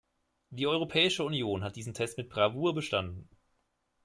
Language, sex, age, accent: German, male, 30-39, Deutschland Deutsch